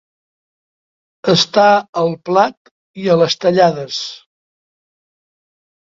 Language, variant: Catalan, Septentrional